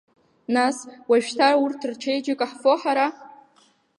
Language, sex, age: Abkhazian, female, 30-39